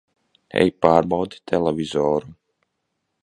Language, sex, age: Latvian, male, 30-39